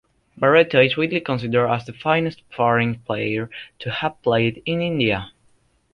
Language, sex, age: English, male, under 19